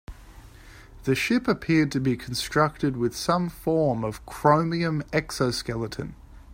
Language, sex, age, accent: English, male, 19-29, Australian English